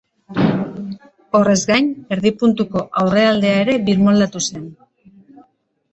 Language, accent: Basque, Mendebalekoa (Araba, Bizkaia, Gipuzkoako mendebaleko herri batzuk)